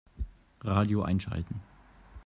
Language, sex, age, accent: German, male, 30-39, Deutschland Deutsch